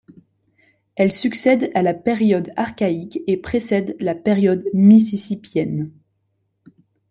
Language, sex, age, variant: French, female, 19-29, Français de métropole